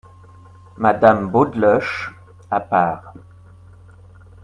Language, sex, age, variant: French, male, 40-49, Français de métropole